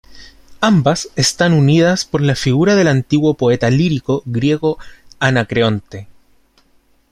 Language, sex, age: Spanish, male, 19-29